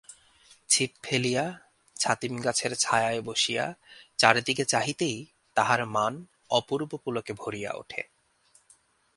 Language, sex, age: Bengali, male, 19-29